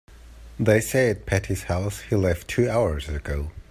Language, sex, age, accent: English, male, 30-39, England English